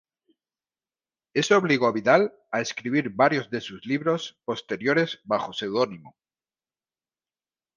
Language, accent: Spanish, España: Sur peninsular (Andalucia, Extremadura, Murcia)